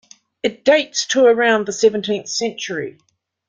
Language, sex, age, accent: English, female, 60-69, New Zealand English